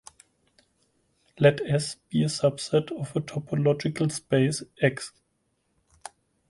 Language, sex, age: English, male, 30-39